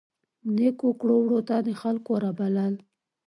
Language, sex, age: Pashto, female, 19-29